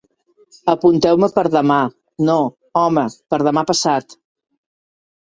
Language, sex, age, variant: Catalan, female, 50-59, Central